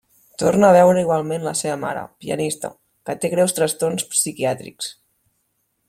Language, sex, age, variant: Catalan, female, 19-29, Central